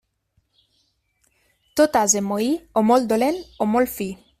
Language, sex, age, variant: Catalan, female, 19-29, Nord-Occidental